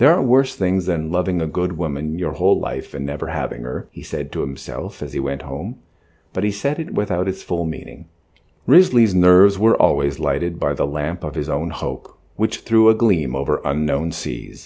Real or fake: real